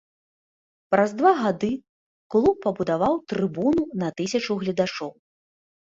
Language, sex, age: Belarusian, female, 19-29